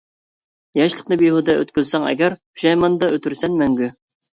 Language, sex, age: Uyghur, male, 30-39